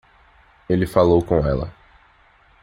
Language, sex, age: Portuguese, male, 19-29